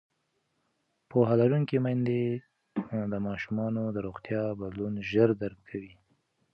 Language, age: Pashto, 19-29